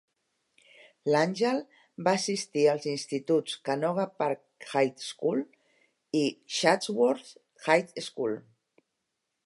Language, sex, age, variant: Catalan, female, 60-69, Central